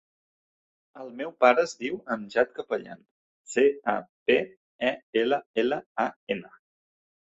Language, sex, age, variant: Catalan, male, 30-39, Central